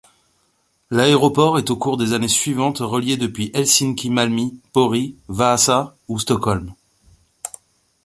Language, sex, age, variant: French, male, 40-49, Français de métropole